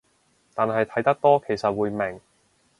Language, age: Cantonese, 19-29